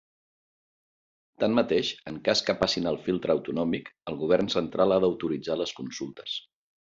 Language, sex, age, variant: Catalan, male, 50-59, Central